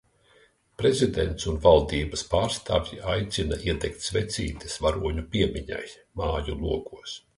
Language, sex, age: Latvian, male, 60-69